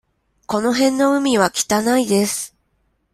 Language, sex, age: Japanese, female, 19-29